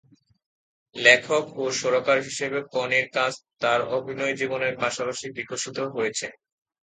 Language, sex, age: Bengali, male, 19-29